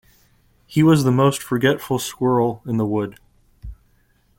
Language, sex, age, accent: English, male, 19-29, United States English